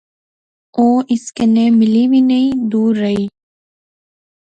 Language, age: Pahari-Potwari, 19-29